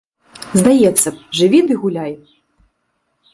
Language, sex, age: Belarusian, female, 30-39